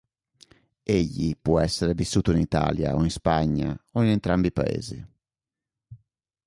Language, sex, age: Italian, male, 30-39